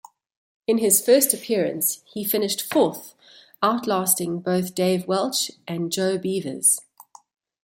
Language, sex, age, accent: English, female, 40-49, Southern African (South Africa, Zimbabwe, Namibia)